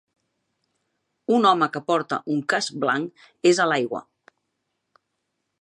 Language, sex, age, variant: Catalan, female, 40-49, Central